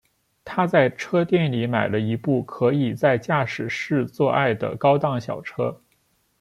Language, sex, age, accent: Chinese, male, 19-29, 出生地：山东省